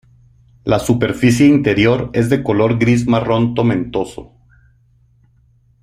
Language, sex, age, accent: Spanish, male, 40-49, México